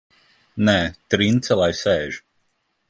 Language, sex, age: Latvian, male, 30-39